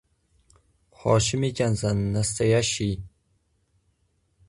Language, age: Uzbek, 19-29